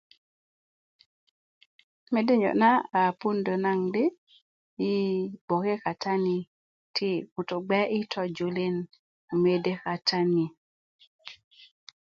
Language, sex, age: Kuku, female, 40-49